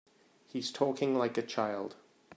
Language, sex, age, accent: English, male, 40-49, England English